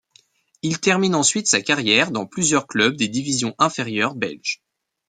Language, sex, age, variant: French, male, 19-29, Français de métropole